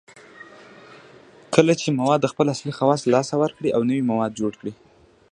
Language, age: Pashto, under 19